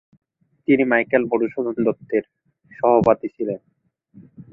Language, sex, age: Bengali, male, 19-29